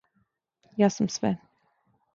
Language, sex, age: Serbian, female, 19-29